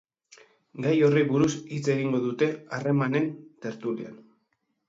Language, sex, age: Basque, male, 30-39